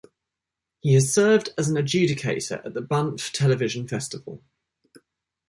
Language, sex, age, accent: English, male, 19-29, England English